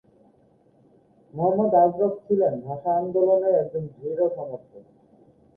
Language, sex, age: Bengali, male, 19-29